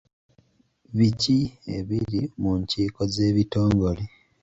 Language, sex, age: Ganda, male, 19-29